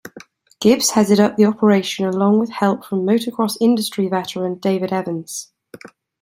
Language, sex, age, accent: English, female, 19-29, Welsh English